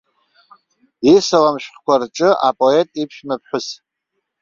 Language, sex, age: Abkhazian, male, 60-69